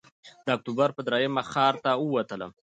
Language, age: Pashto, 40-49